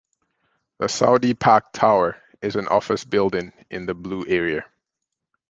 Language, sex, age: English, male, 30-39